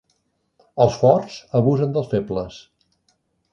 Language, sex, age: Catalan, male, 60-69